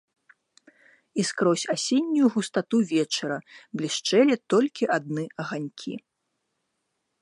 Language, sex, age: Belarusian, female, 19-29